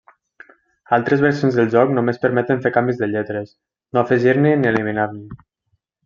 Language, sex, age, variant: Catalan, male, 19-29, Nord-Occidental